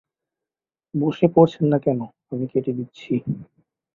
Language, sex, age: Bengali, male, 19-29